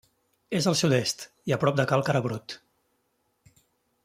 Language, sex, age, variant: Catalan, male, 30-39, Central